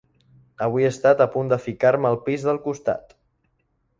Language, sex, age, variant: Catalan, male, under 19, Central